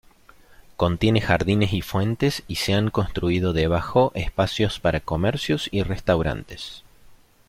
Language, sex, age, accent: Spanish, male, 30-39, Rioplatense: Argentina, Uruguay, este de Bolivia, Paraguay